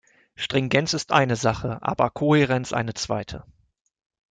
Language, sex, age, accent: German, male, 30-39, Deutschland Deutsch